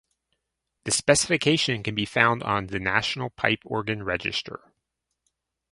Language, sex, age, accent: English, male, 30-39, United States English